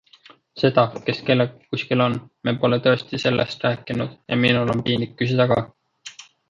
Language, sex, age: Estonian, male, 19-29